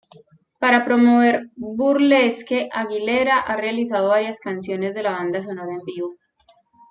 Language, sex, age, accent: Spanish, female, 30-39, Andino-Pacífico: Colombia, Perú, Ecuador, oeste de Bolivia y Venezuela andina